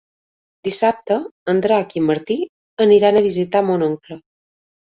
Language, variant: Catalan, Balear